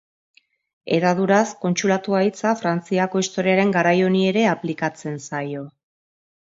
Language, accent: Basque, Mendebalekoa (Araba, Bizkaia, Gipuzkoako mendebaleko herri batzuk)